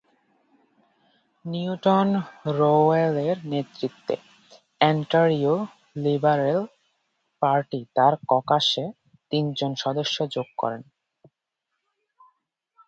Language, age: Bengali, 19-29